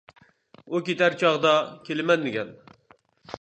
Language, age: Uyghur, 30-39